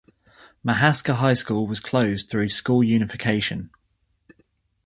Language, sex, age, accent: English, male, 19-29, England English